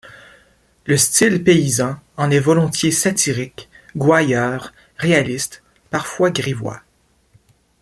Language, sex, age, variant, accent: French, male, 40-49, Français d'Amérique du Nord, Français du Canada